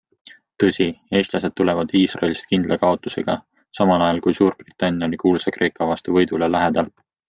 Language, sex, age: Estonian, male, 19-29